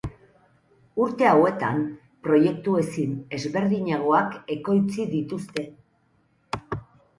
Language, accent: Basque, Erdialdekoa edo Nafarra (Gipuzkoa, Nafarroa)